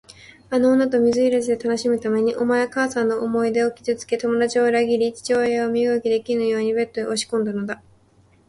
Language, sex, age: Japanese, female, under 19